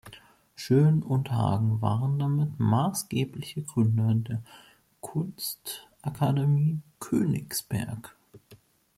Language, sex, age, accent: German, male, 19-29, Deutschland Deutsch